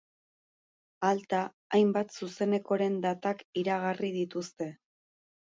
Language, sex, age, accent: Basque, female, 30-39, Erdialdekoa edo Nafarra (Gipuzkoa, Nafarroa)